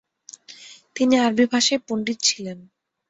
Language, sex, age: Bengali, female, 19-29